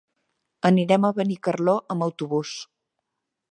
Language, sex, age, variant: Catalan, female, 50-59, Central